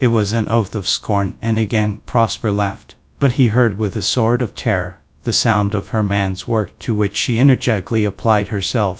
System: TTS, GradTTS